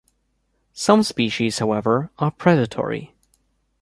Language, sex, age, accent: English, male, 30-39, United States English